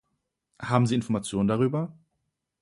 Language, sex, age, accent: German, male, 19-29, Deutschland Deutsch